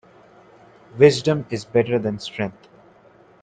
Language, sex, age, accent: English, male, 19-29, India and South Asia (India, Pakistan, Sri Lanka)